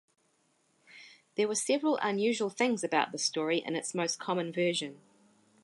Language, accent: English, New Zealand English